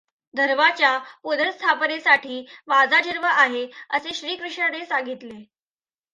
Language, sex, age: Marathi, female, under 19